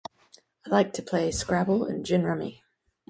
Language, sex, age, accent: English, female, 50-59, United States English; England English